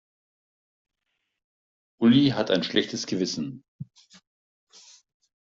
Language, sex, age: German, male, 50-59